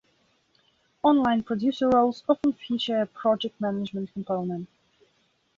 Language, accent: English, England English